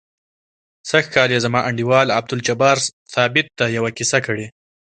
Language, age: Pashto, 19-29